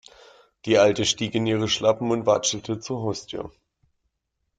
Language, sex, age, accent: German, male, 19-29, Deutschland Deutsch